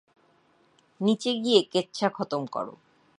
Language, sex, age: Bengali, female, 30-39